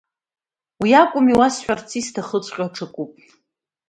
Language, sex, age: Abkhazian, female, 30-39